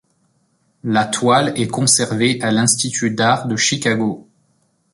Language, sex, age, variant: French, male, 30-39, Français de métropole